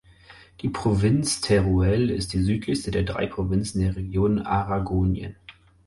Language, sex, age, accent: German, male, 30-39, Deutschland Deutsch